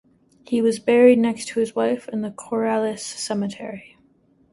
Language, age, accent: English, 19-29, United States English